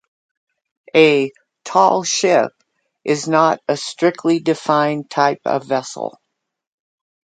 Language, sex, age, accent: English, female, 70-79, West Coast